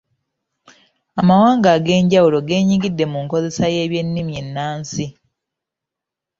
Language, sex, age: Ganda, female, 30-39